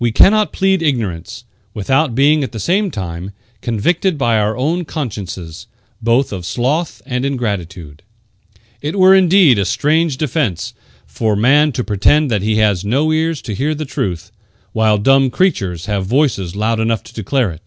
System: none